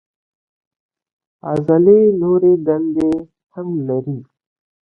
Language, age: Pashto, 30-39